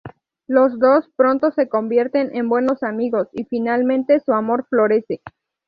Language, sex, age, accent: Spanish, female, 19-29, México